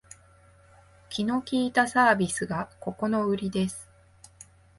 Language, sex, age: Japanese, female, 30-39